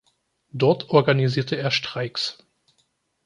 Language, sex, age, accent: German, male, 19-29, Deutschland Deutsch